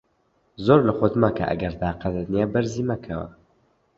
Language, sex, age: Central Kurdish, male, 19-29